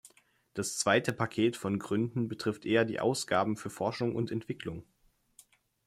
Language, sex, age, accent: German, male, 19-29, Deutschland Deutsch